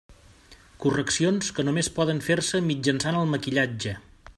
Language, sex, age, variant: Catalan, male, 50-59, Central